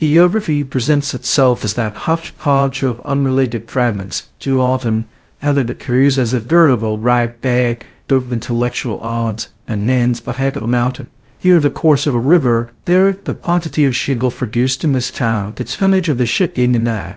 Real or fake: fake